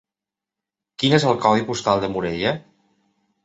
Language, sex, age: Catalan, male, 40-49